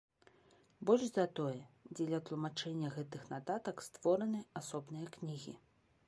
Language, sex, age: Belarusian, female, 30-39